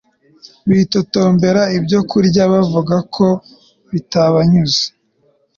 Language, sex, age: Kinyarwanda, male, 19-29